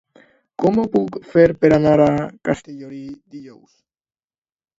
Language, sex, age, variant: Catalan, male, under 19, Alacantí